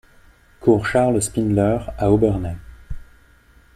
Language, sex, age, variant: French, male, 19-29, Français de métropole